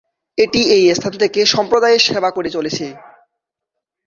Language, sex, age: Bengali, male, 19-29